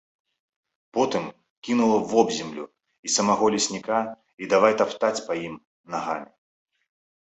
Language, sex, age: Belarusian, male, 30-39